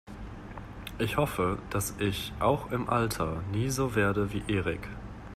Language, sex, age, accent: German, male, 19-29, Deutschland Deutsch